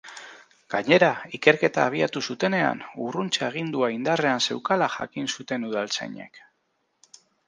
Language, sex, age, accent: Basque, male, 30-39, Mendebalekoa (Araba, Bizkaia, Gipuzkoako mendebaleko herri batzuk)